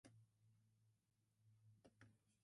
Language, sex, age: English, female, under 19